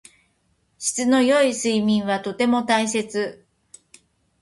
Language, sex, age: Japanese, female, 50-59